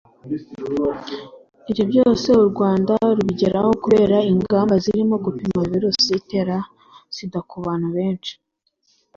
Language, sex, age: Kinyarwanda, female, 19-29